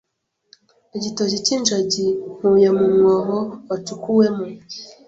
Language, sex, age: Kinyarwanda, female, 19-29